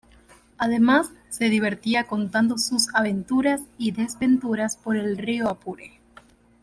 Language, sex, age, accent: Spanish, female, 19-29, Caribe: Cuba, Venezuela, Puerto Rico, República Dominicana, Panamá, Colombia caribeña, México caribeño, Costa del golfo de México